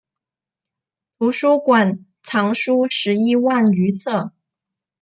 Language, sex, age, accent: Chinese, female, 19-29, 出生地：广东省